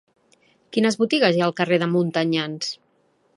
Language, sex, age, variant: Catalan, female, 50-59, Central